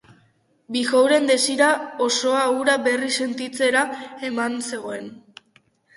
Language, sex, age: Basque, female, under 19